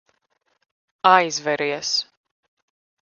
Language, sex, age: Latvian, female, 19-29